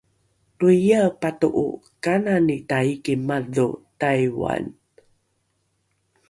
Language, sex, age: Rukai, female, 40-49